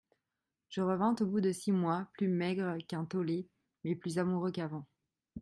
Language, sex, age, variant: French, female, 19-29, Français de métropole